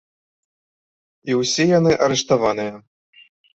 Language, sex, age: Belarusian, male, 30-39